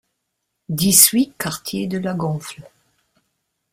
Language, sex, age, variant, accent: French, female, 50-59, Français d'Europe, Français d’Allemagne